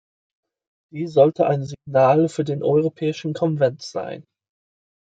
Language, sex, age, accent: German, male, 19-29, Britisches Deutsch